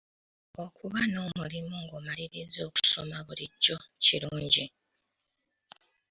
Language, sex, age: Ganda, female, 19-29